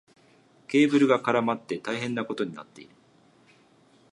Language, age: Japanese, 40-49